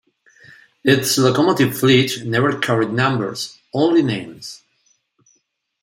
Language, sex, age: English, male, 50-59